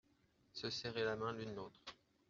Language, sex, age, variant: French, male, 30-39, Français de métropole